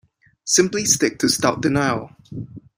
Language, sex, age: English, male, 30-39